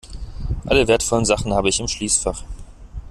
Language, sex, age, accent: German, male, 30-39, Deutschland Deutsch